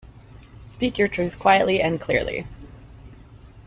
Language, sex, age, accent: English, female, 19-29, Canadian English